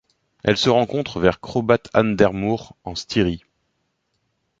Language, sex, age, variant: French, male, 30-39, Français de métropole